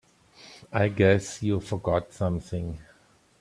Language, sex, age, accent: English, male, 50-59, Australian English